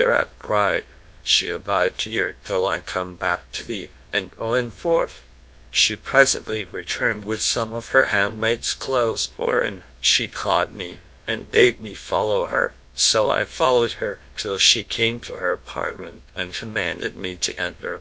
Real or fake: fake